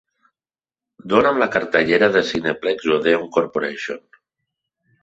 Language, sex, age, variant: Catalan, male, 30-39, Central